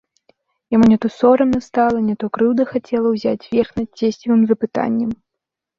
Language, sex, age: Belarusian, female, 19-29